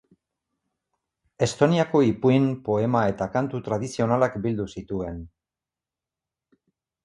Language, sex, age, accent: Basque, male, 50-59, Mendebalekoa (Araba, Bizkaia, Gipuzkoako mendebaleko herri batzuk)